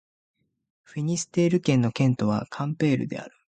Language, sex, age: Japanese, male, 19-29